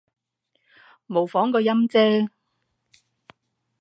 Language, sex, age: Cantonese, female, 60-69